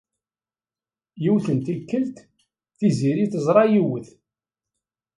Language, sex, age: Kabyle, male, 70-79